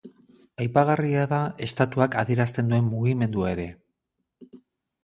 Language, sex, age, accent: Basque, male, 40-49, Erdialdekoa edo Nafarra (Gipuzkoa, Nafarroa)